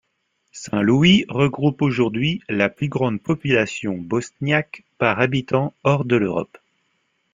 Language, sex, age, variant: French, male, 30-39, Français de métropole